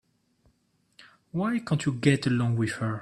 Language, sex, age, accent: English, male, 30-39, England English